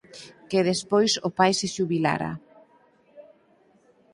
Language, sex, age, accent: Galician, female, 50-59, Normativo (estándar)